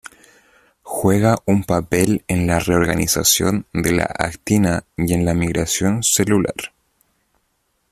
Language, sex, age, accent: Spanish, male, 19-29, Chileno: Chile, Cuyo